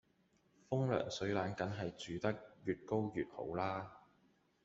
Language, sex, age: Cantonese, male, 19-29